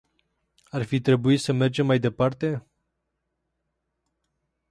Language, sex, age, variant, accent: Romanian, male, 19-29, Romanian-Romania, Muntenesc